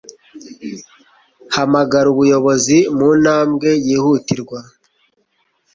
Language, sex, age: Kinyarwanda, male, 40-49